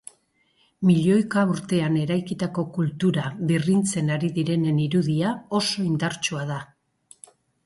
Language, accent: Basque, Erdialdekoa edo Nafarra (Gipuzkoa, Nafarroa)